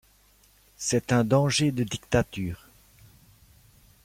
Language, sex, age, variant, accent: French, male, 50-59, Français d'Europe, Français de Belgique